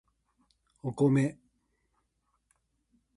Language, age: Japanese, 50-59